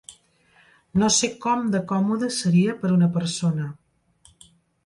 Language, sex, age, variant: Catalan, female, 50-59, Central